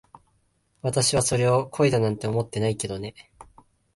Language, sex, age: Japanese, male, 19-29